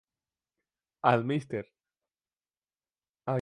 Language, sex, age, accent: Spanish, male, 19-29, España: Islas Canarias